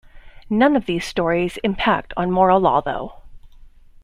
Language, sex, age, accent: English, female, 50-59, United States English